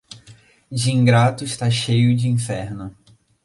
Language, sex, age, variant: Portuguese, male, under 19, Portuguese (Brasil)